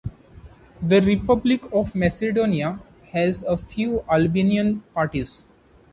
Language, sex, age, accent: English, male, 19-29, India and South Asia (India, Pakistan, Sri Lanka)